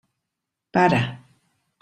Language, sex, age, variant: Catalan, female, 70-79, Central